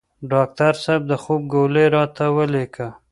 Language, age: Pashto, 30-39